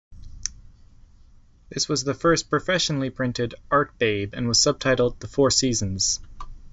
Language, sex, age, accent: English, male, 30-39, Canadian English